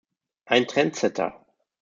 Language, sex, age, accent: German, male, 30-39, Deutschland Deutsch